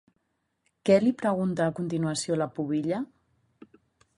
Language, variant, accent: Catalan, Central, central